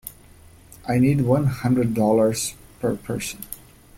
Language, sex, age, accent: English, male, 30-39, United States English